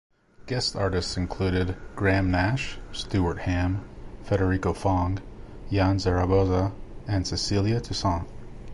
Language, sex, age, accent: English, male, 30-39, United States English